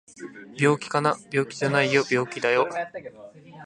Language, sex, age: Japanese, male, 19-29